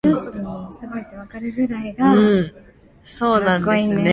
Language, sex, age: Korean, female, 19-29